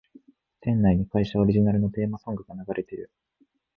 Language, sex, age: Japanese, male, 19-29